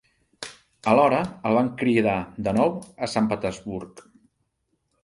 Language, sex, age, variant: Catalan, male, 50-59, Central